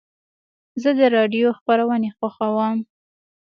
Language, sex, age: Pashto, female, 19-29